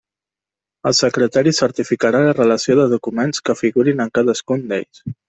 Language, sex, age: Catalan, male, 19-29